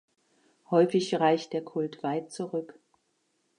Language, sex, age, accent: German, female, 60-69, Deutschland Deutsch